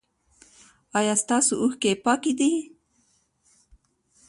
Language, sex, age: Pashto, female, 30-39